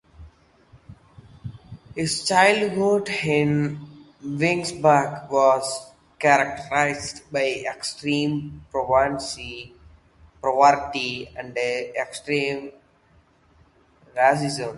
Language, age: English, 19-29